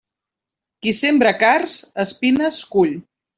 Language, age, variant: Catalan, 40-49, Central